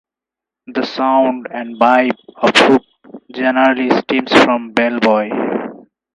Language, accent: English, India and South Asia (India, Pakistan, Sri Lanka)